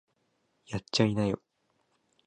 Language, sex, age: Japanese, male, 19-29